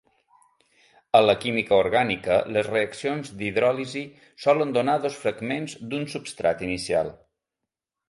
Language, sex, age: Catalan, male, 40-49